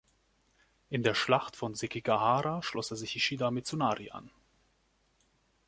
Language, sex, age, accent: German, male, 30-39, Deutschland Deutsch